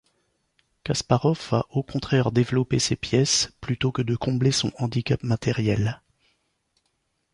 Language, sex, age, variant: French, male, 50-59, Français de métropole